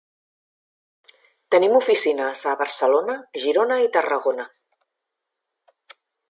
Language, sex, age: Catalan, female, 40-49